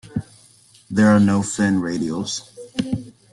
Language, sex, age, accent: English, female, 19-29, Australian English